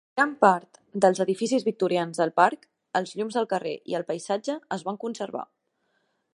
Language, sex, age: Catalan, female, 19-29